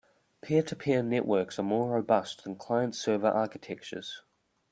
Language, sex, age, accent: English, male, 19-29, New Zealand English